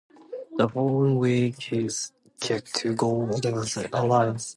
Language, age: English, 19-29